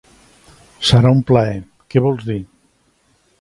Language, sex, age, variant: Catalan, male, 60-69, Central